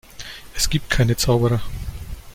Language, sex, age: German, male, 19-29